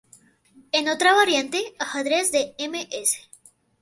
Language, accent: Spanish, Andino-Pacífico: Colombia, Perú, Ecuador, oeste de Bolivia y Venezuela andina